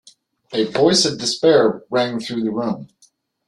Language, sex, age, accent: English, male, 40-49, United States English